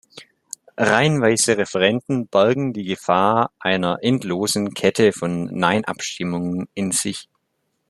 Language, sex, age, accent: German, male, under 19, Deutschland Deutsch